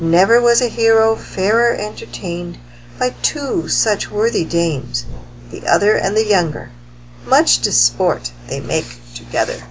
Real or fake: real